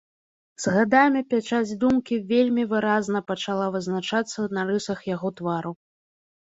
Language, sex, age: Belarusian, female, 19-29